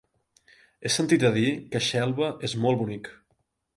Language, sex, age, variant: Catalan, male, 19-29, Central